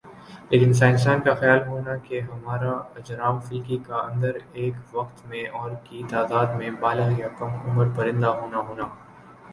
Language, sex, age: Urdu, male, 19-29